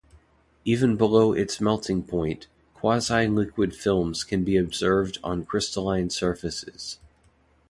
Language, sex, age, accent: English, male, 30-39, United States English